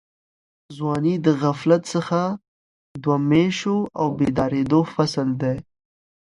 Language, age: Pashto, under 19